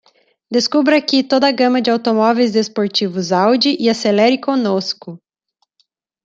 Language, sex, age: Portuguese, female, 30-39